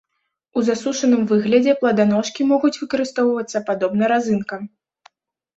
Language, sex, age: Belarusian, female, under 19